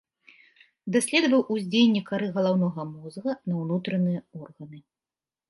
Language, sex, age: Belarusian, female, 30-39